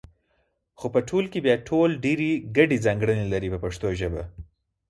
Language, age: Pashto, 19-29